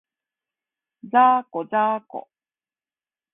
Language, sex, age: Japanese, female, 50-59